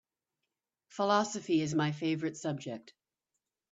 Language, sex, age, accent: English, female, 50-59, United States English